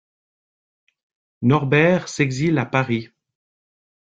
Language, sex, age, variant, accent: French, male, 40-49, Français d'Europe, Français de Suisse